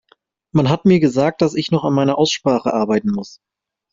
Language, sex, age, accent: German, male, 30-39, Deutschland Deutsch